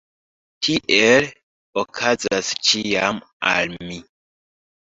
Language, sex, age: Esperanto, male, 19-29